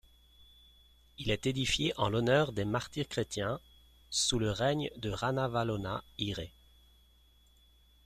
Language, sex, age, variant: French, male, 40-49, Français de métropole